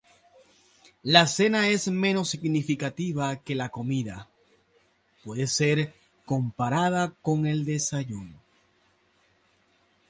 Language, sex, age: Spanish, male, 30-39